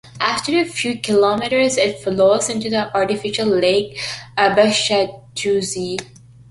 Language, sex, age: English, female, under 19